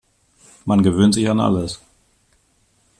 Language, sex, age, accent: German, male, 40-49, Deutschland Deutsch